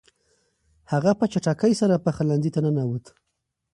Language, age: Pashto, 19-29